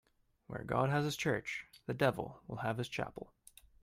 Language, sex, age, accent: English, male, 19-29, Canadian English